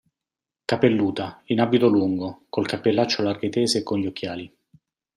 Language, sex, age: Italian, male, 40-49